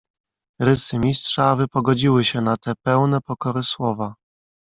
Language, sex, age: Polish, male, 30-39